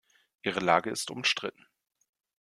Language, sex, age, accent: German, male, 30-39, Deutschland Deutsch